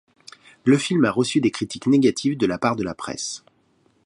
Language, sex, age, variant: French, male, 40-49, Français de métropole